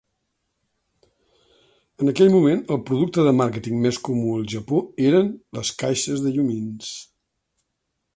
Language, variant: Catalan, Central